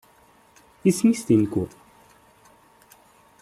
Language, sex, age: Kabyle, male, 30-39